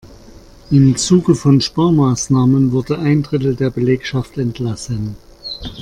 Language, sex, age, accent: German, male, 50-59, Deutschland Deutsch